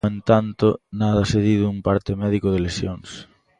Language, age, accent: Galician, 30-39, Normativo (estándar)